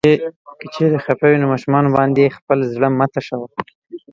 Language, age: Pashto, 19-29